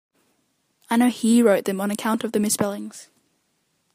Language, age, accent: English, under 19, Australian English